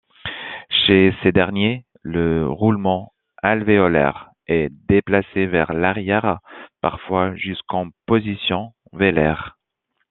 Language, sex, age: French, male, 30-39